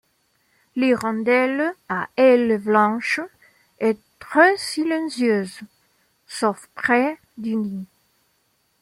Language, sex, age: French, female, 40-49